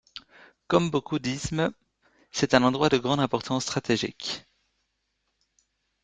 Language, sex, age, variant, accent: French, male, 19-29, Français d'Europe, Français de Belgique